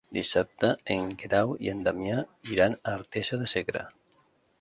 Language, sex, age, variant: Catalan, male, 40-49, Central